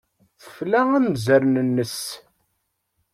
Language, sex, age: Kabyle, male, 19-29